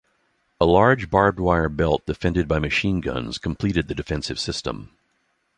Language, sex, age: English, male, 60-69